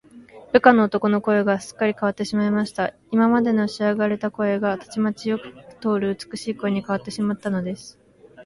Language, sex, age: Japanese, female, 19-29